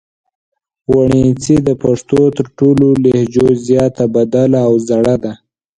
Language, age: Pashto, under 19